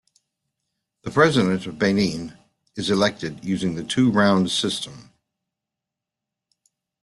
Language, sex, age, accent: English, male, 60-69, United States English